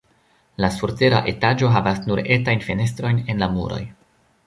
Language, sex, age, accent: Esperanto, male, 19-29, Internacia